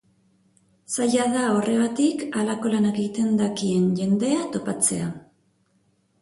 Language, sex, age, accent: Basque, female, 30-39, Mendebalekoa (Araba, Bizkaia, Gipuzkoako mendebaleko herri batzuk)